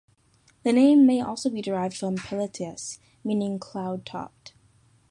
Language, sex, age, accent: English, female, under 19, United States English